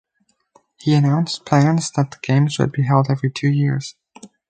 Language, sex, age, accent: English, male, under 19, United States English